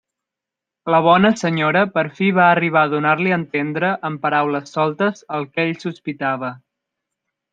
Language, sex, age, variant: Catalan, male, 19-29, Central